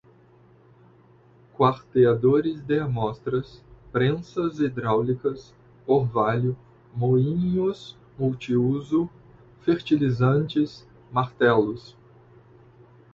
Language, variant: Portuguese, Portuguese (Brasil)